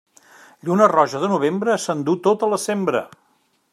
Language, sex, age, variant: Catalan, male, 50-59, Central